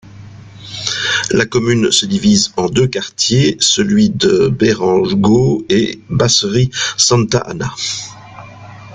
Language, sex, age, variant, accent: French, male, 60-69, Français d'Europe, Français de Belgique